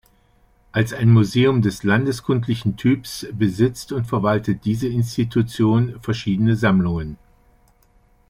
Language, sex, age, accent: German, male, 60-69, Deutschland Deutsch